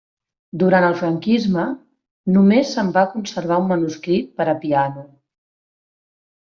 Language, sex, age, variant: Catalan, female, 40-49, Central